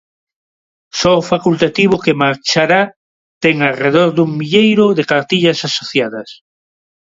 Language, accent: Galician, Neofalante